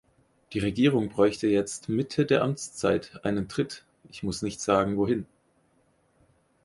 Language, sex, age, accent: German, male, 30-39, Deutschland Deutsch